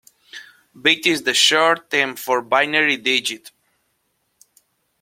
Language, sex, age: English, male, 19-29